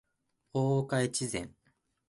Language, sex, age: Japanese, male, 19-29